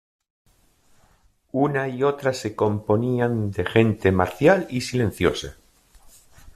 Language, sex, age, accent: Spanish, male, 50-59, España: Norte peninsular (Asturias, Castilla y León, Cantabria, País Vasco, Navarra, Aragón, La Rioja, Guadalajara, Cuenca)